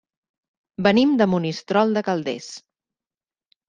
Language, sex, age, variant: Catalan, female, 40-49, Central